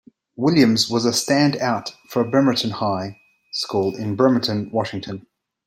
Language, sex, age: English, male, 40-49